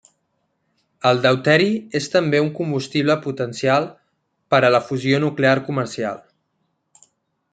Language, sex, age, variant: Catalan, male, 19-29, Central